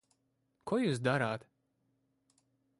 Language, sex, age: Latvian, male, 30-39